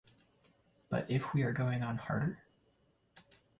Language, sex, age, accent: English, male, 19-29, United States English